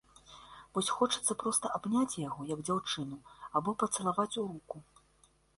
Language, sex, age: Belarusian, female, 30-39